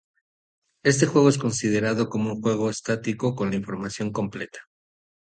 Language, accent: Spanish, México